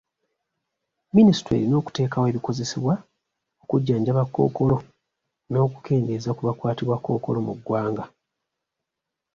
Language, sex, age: Ganda, male, 30-39